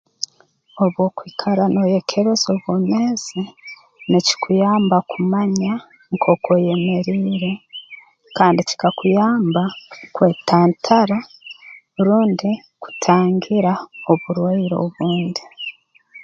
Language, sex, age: Tooro, female, 40-49